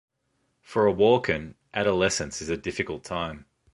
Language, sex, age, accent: English, male, 30-39, Australian English